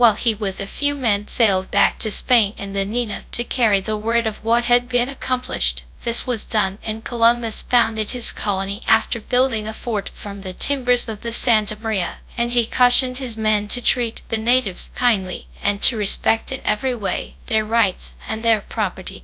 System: TTS, GradTTS